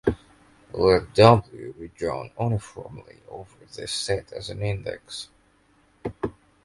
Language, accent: English, United States English